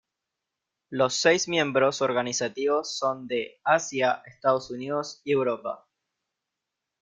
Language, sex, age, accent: Spanish, male, 19-29, Chileno: Chile, Cuyo